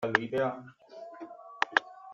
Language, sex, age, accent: Basque, male, 19-29, Mendebalekoa (Araba, Bizkaia, Gipuzkoako mendebaleko herri batzuk)